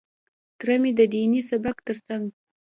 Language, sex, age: Pashto, female, under 19